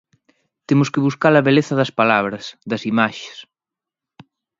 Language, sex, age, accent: Galician, male, 30-39, Normativo (estándar)